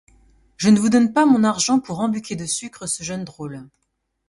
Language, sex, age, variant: French, female, 30-39, Français de métropole